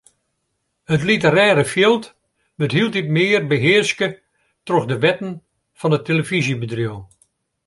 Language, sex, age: Western Frisian, male, 70-79